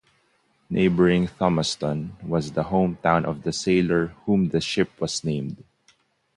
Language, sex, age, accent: English, male, 19-29, Filipino